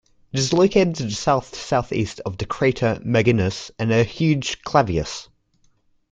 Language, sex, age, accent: English, male, under 19, Australian English